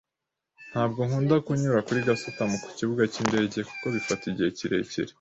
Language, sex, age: Kinyarwanda, male, 40-49